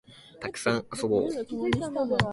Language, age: Japanese, 19-29